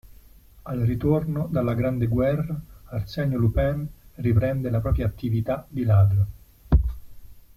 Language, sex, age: Italian, male, 30-39